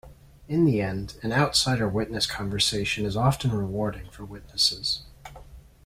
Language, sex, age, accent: English, male, 19-29, United States English